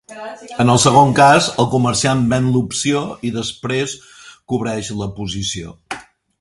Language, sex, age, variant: Catalan, male, 50-59, Central